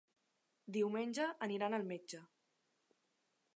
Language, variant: Catalan, Central